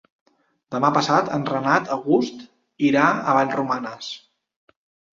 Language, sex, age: Catalan, male, 40-49